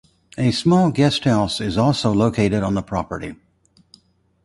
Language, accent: English, United States English